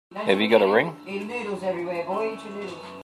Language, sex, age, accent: English, male, 60-69, Australian English